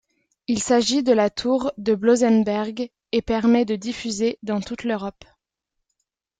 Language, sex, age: French, female, 19-29